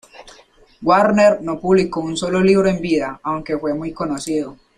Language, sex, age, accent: Spanish, male, under 19, Andino-Pacífico: Colombia, Perú, Ecuador, oeste de Bolivia y Venezuela andina